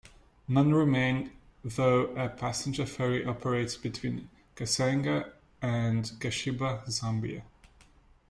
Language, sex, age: English, male, 19-29